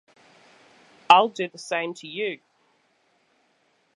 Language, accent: English, Australian English